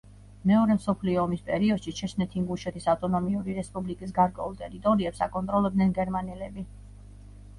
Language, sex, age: Georgian, female, 40-49